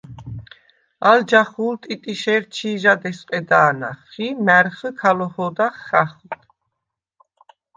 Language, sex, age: Svan, female, 50-59